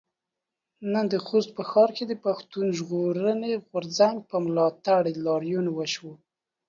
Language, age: Pashto, 19-29